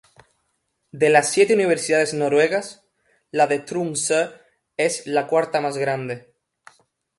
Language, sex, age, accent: Spanish, male, 19-29, España: Sur peninsular (Andalucia, Extremadura, Murcia)